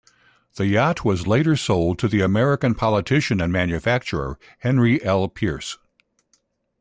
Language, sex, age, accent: English, male, 60-69, United States English